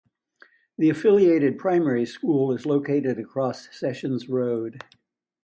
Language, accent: English, United States English